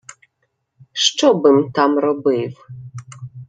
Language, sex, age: Ukrainian, female, 30-39